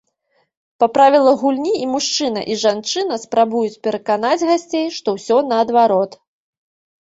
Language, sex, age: Belarusian, female, 30-39